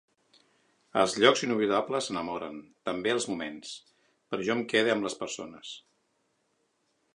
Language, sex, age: Catalan, male, 50-59